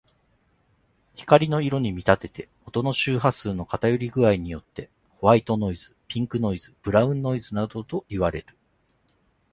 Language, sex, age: Japanese, male, 40-49